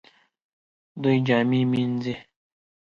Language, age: Pashto, 19-29